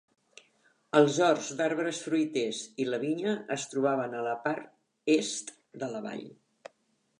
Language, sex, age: Catalan, female, 60-69